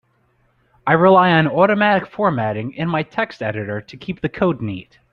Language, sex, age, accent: English, male, 30-39, United States English